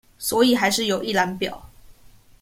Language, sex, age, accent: Chinese, female, 19-29, 出生地：臺北市